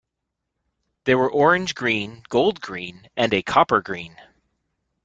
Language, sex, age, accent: English, male, 40-49, United States English